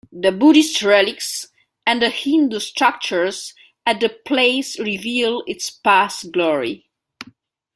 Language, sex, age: English, female, 30-39